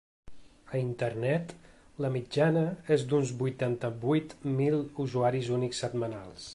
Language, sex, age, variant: Catalan, male, 30-39, Central